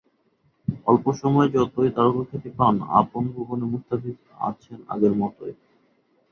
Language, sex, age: Bengali, male, 19-29